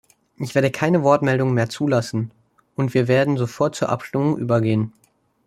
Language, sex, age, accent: German, male, under 19, Deutschland Deutsch